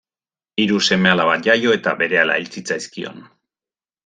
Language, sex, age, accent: Basque, male, 50-59, Erdialdekoa edo Nafarra (Gipuzkoa, Nafarroa)